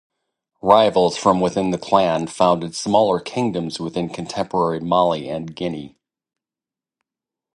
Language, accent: English, United States English